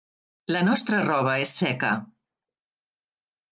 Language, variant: Catalan, Central